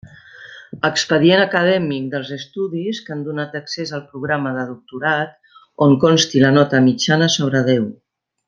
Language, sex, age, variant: Catalan, female, 50-59, Central